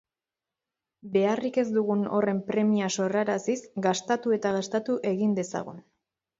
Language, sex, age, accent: Basque, female, 30-39, Erdialdekoa edo Nafarra (Gipuzkoa, Nafarroa)